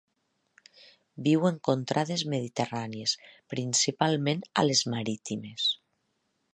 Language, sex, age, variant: Catalan, female, 40-49, Nord-Occidental